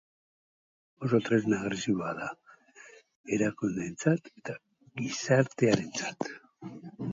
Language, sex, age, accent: Basque, male, 60-69, Mendebalekoa (Araba, Bizkaia, Gipuzkoako mendebaleko herri batzuk)